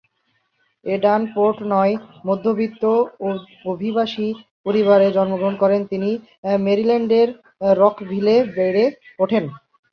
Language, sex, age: Bengali, male, 40-49